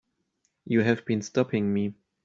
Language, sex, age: English, male, 30-39